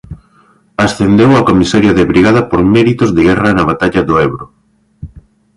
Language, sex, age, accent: Galician, male, 19-29, Normativo (estándar)